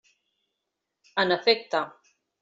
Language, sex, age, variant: Catalan, female, 50-59, Central